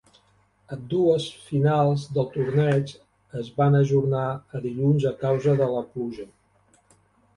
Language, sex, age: Catalan, male, 60-69